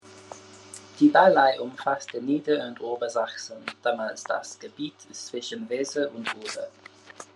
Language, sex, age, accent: German, male, 19-29, Britisches Deutsch